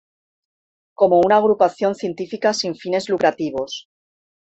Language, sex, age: Spanish, female, 40-49